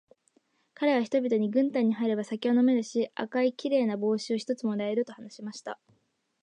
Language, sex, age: Japanese, female, under 19